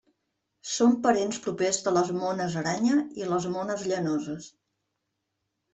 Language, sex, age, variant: Catalan, female, 40-49, Central